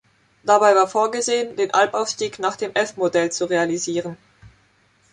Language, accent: German, Deutschland Deutsch